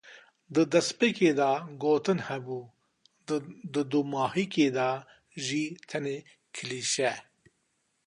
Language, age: Kurdish, 50-59